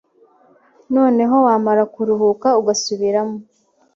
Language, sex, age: Kinyarwanda, female, 19-29